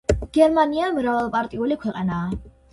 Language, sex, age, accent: Georgian, female, under 19, მშვიდი